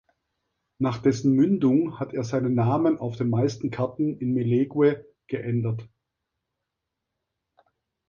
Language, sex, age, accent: German, male, 50-59, Deutschland Deutsch; Süddeutsch